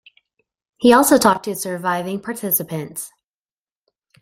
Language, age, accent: English, 30-39, United States English